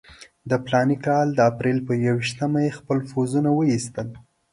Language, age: Pashto, 19-29